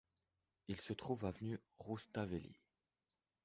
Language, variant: French, Français de métropole